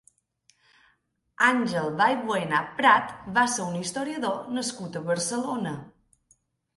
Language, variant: Catalan, Balear